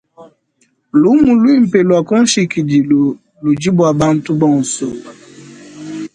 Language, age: Luba-Lulua, 30-39